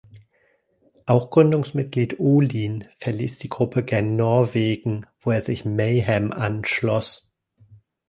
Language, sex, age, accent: German, male, 40-49, Deutschland Deutsch